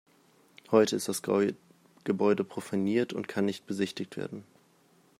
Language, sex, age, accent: German, male, 19-29, Deutschland Deutsch